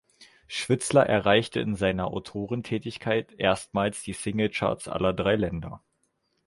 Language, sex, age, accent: German, male, 19-29, Deutschland Deutsch